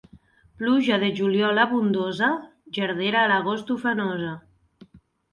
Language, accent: Catalan, valencià